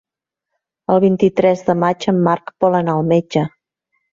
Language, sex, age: Catalan, female, 40-49